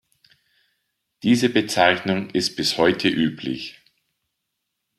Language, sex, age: German, male, 50-59